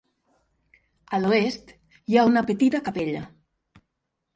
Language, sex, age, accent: Catalan, female, 19-29, central; nord-occidental